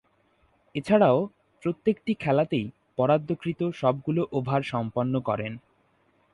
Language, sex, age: Bengali, male, under 19